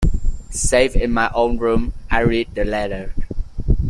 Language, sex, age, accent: English, male, 19-29, United States English